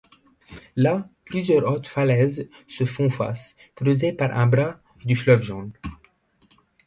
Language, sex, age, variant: French, male, 19-29, Français de métropole